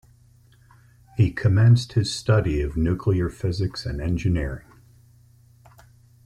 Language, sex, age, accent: English, male, 60-69, United States English